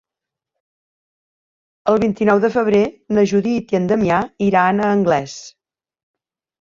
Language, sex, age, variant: Catalan, female, 50-59, Septentrional